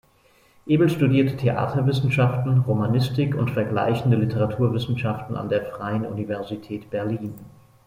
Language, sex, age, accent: German, male, 40-49, Deutschland Deutsch